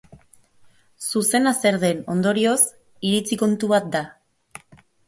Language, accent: Basque, Erdialdekoa edo Nafarra (Gipuzkoa, Nafarroa)